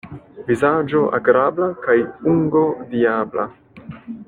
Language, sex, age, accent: Esperanto, male, 19-29, Internacia